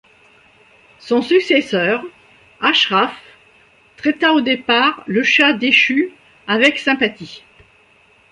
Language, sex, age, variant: French, female, 60-69, Français de métropole